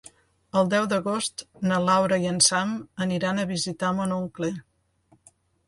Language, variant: Catalan, Central